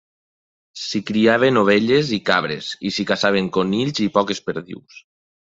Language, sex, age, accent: Catalan, male, 19-29, valencià